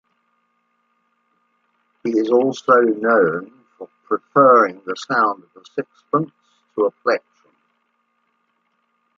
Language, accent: English, England English